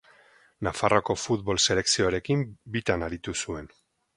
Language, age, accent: Basque, 40-49, Mendebalekoa (Araba, Bizkaia, Gipuzkoako mendebaleko herri batzuk)